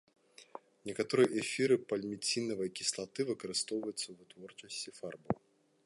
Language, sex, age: Belarusian, male, 19-29